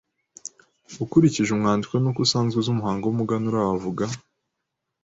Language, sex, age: Kinyarwanda, male, 19-29